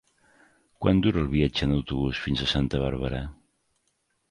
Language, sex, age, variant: Catalan, male, 50-59, Central